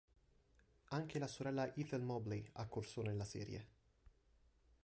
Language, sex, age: Italian, male, 19-29